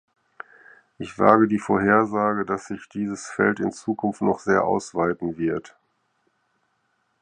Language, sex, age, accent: German, male, 50-59, Deutschland Deutsch